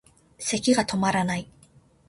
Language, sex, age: Japanese, female, 19-29